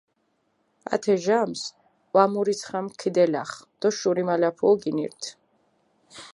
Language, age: Mingrelian, 40-49